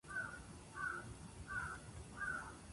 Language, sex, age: Japanese, female, 19-29